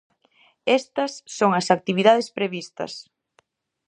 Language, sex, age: Galician, female, 19-29